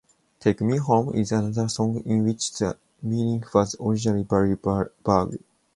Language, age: English, 19-29